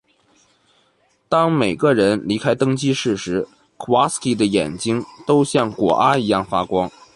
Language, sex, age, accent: Chinese, male, 19-29, 出生地：北京市